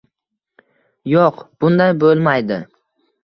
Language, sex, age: Uzbek, male, under 19